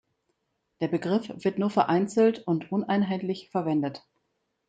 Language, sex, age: German, female, 50-59